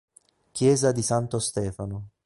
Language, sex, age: Italian, male, 30-39